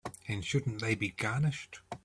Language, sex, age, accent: English, male, 30-39, New Zealand English